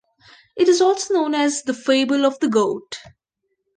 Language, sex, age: English, female, under 19